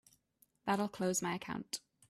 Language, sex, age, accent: English, female, 19-29, England English